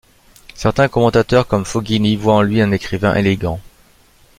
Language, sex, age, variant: French, male, 50-59, Français de métropole